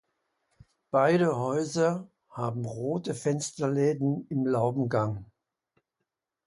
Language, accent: German, Deutschland Deutsch